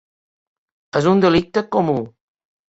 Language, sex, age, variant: Catalan, male, 50-59, Balear